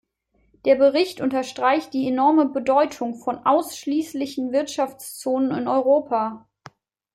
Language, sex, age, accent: German, female, 19-29, Deutschland Deutsch